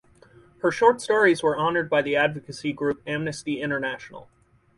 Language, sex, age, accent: English, male, 30-39, United States English